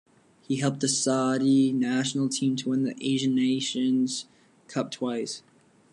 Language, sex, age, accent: English, male, 19-29, United States English